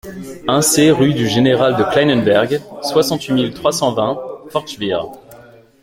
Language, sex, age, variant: French, male, 19-29, Français de métropole